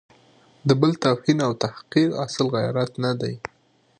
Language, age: Pashto, 19-29